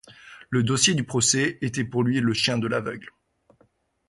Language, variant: French, Français de métropole